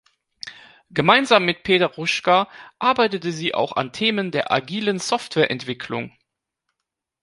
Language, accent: German, Deutschland Deutsch